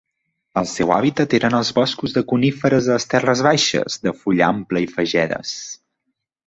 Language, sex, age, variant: Catalan, male, 19-29, Central